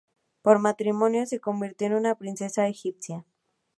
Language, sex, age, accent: Spanish, female, under 19, México